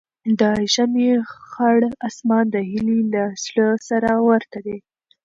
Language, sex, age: Pashto, female, 19-29